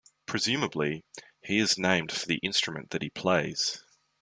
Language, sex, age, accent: English, male, 40-49, Australian English